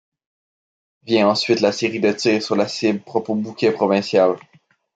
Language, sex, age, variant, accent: French, male, 19-29, Français d'Amérique du Nord, Français du Canada